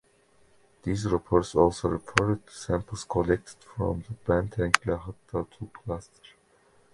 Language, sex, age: English, male, 19-29